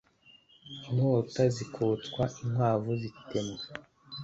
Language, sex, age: Kinyarwanda, male, under 19